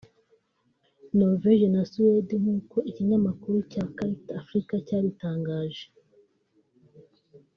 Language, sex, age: Kinyarwanda, female, 19-29